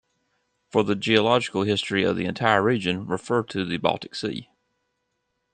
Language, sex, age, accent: English, male, 40-49, United States English